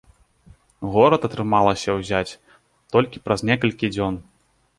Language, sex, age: Belarusian, male, 19-29